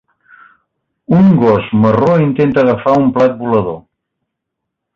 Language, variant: Catalan, Central